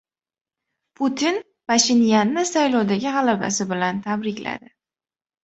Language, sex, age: Uzbek, female, 19-29